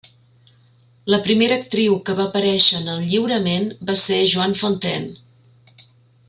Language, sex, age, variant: Catalan, female, 50-59, Central